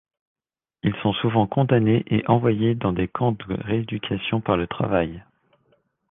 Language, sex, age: French, male, 30-39